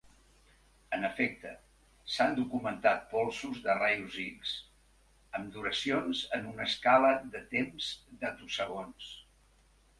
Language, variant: Catalan, Central